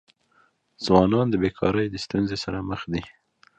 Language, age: Pashto, 30-39